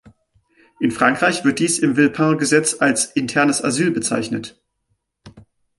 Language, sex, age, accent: German, male, 19-29, Deutschland Deutsch